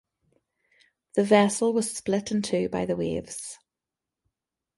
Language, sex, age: English, female, 50-59